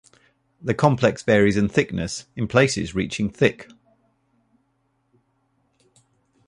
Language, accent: English, England English